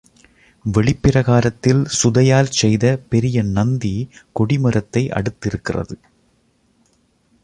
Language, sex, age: Tamil, male, 30-39